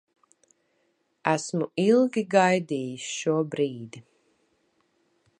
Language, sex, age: Latvian, female, 40-49